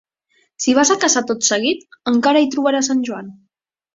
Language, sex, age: Catalan, female, 19-29